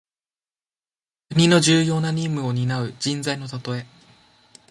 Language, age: Japanese, 19-29